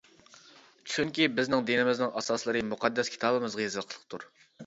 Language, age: Uyghur, 19-29